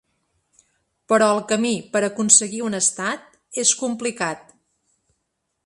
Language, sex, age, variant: Catalan, female, 40-49, Central